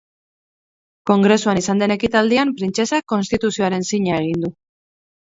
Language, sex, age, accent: Basque, female, 30-39, Mendebalekoa (Araba, Bizkaia, Gipuzkoako mendebaleko herri batzuk)